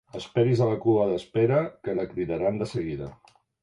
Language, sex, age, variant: Catalan, male, 60-69, Central